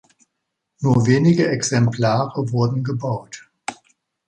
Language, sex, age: German, male, 60-69